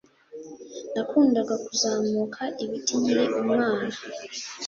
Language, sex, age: Kinyarwanda, female, under 19